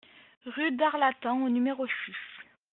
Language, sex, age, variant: French, male, 19-29, Français de métropole